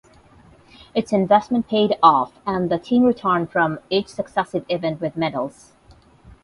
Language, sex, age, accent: English, female, 30-39, United States English; England English; India and South Asia (India, Pakistan, Sri Lanka)